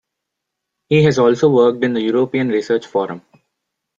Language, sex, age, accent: English, male, 19-29, India and South Asia (India, Pakistan, Sri Lanka)